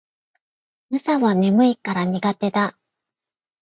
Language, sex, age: Japanese, female, 50-59